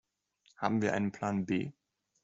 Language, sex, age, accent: German, male, 19-29, Deutschland Deutsch